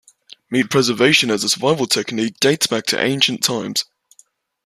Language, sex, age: English, male, under 19